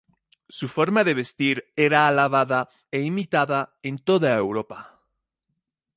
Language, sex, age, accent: Spanish, male, 30-39, Andino-Pacífico: Colombia, Perú, Ecuador, oeste de Bolivia y Venezuela andina